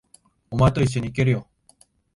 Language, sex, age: Japanese, male, 19-29